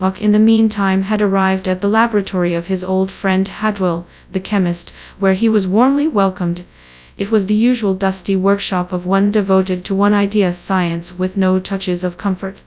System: TTS, FastPitch